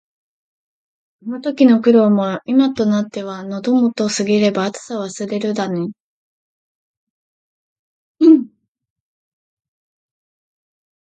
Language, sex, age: Japanese, female, 19-29